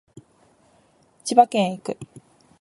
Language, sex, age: Japanese, female, 19-29